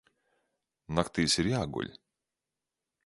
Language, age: Latvian, 30-39